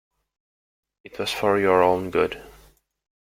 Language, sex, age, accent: English, male, 19-29, United States English